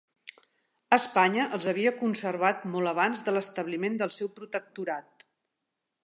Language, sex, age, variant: Catalan, female, 50-59, Central